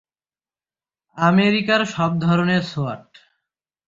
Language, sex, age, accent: Bengali, male, under 19, চলিত